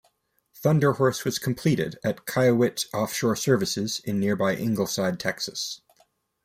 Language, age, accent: English, 19-29, United States English